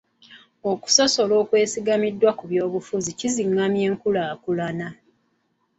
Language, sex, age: Ganda, female, 30-39